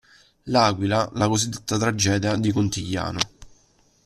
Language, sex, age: Italian, male, 19-29